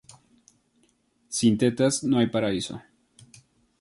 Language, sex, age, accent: Spanish, male, 19-29, México